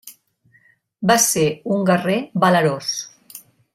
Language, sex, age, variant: Catalan, female, 50-59, Central